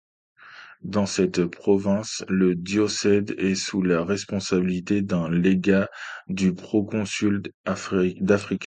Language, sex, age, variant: French, male, 40-49, Français de métropole